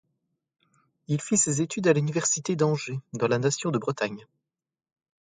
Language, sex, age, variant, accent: French, male, 30-39, Français d'Europe, Français de Belgique